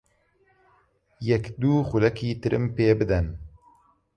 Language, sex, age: Central Kurdish, male, 19-29